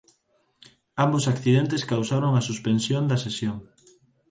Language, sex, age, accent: Galician, male, 19-29, Neofalante